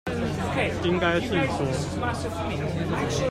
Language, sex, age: Chinese, male, 30-39